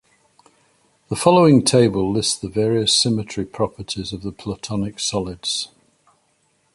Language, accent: English, England English